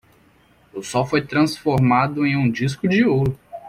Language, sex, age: Portuguese, male, under 19